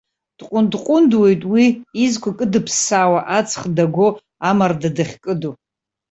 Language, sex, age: Abkhazian, female, 40-49